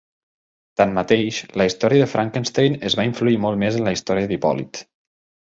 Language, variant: Catalan, Nord-Occidental